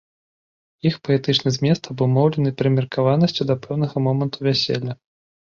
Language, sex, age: Belarusian, male, 19-29